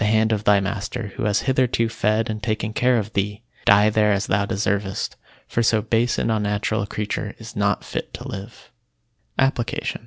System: none